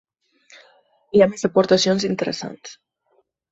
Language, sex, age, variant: Catalan, female, 30-39, Balear